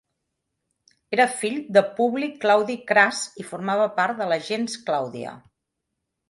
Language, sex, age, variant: Catalan, female, 50-59, Central